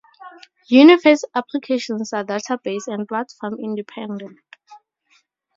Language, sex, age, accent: English, female, 19-29, Southern African (South Africa, Zimbabwe, Namibia)